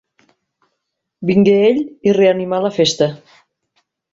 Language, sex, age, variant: Catalan, female, 40-49, Central